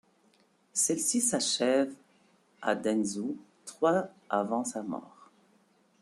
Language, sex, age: French, female, 50-59